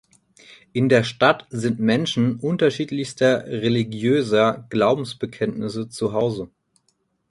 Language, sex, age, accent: German, male, 30-39, Deutschland Deutsch